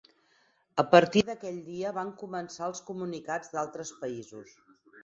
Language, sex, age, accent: Catalan, female, 40-49, gironí